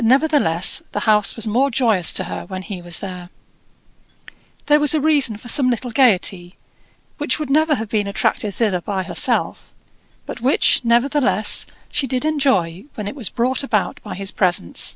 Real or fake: real